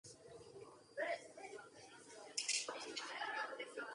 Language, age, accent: English, 19-29, United States English